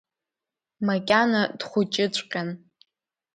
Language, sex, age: Abkhazian, female, under 19